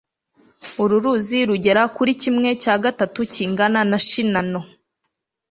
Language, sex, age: Kinyarwanda, female, 19-29